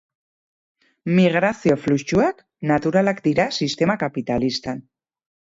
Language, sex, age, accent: Basque, female, 30-39, Erdialdekoa edo Nafarra (Gipuzkoa, Nafarroa)